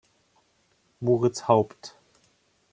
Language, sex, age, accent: German, male, 40-49, Deutschland Deutsch